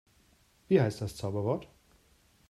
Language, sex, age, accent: German, male, 30-39, Deutschland Deutsch